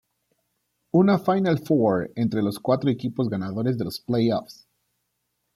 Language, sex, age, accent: Spanish, male, 30-39, México